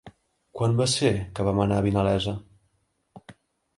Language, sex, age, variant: Catalan, male, 19-29, Central